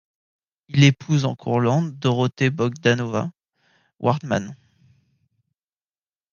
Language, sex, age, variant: French, male, 19-29, Français de métropole